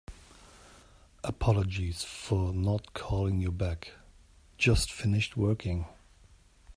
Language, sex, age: English, male, 40-49